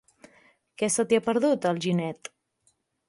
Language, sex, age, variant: Catalan, female, 19-29, Central